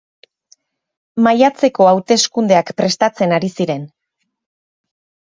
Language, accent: Basque, Erdialdekoa edo Nafarra (Gipuzkoa, Nafarroa)